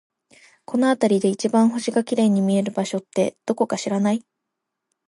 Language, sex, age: Japanese, female, 19-29